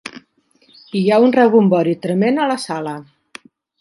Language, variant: Catalan, Nord-Occidental